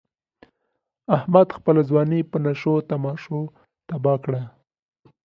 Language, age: Pashto, 19-29